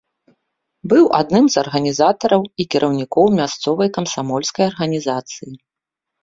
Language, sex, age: Belarusian, female, 40-49